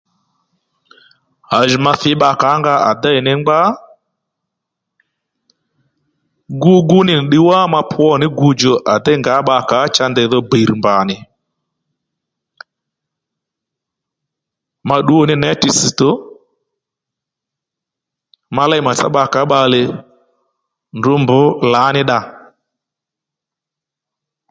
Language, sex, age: Lendu, male, 40-49